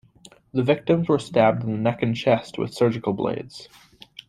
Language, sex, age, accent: English, male, under 19, United States English